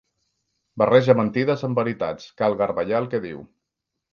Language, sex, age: Catalan, male, 40-49